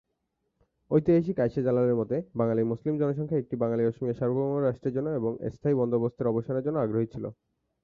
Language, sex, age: Bengali, male, 19-29